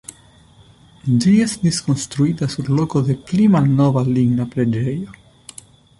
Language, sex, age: Esperanto, male, 19-29